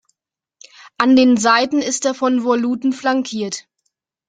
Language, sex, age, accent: German, female, 19-29, Deutschland Deutsch